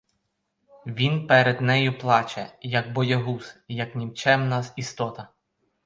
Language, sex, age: Ukrainian, male, 30-39